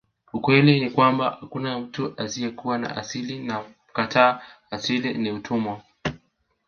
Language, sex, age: Swahili, male, 19-29